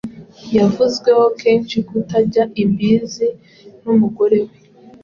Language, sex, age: Kinyarwanda, female, 19-29